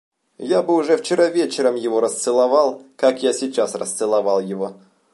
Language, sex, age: Russian, male, 19-29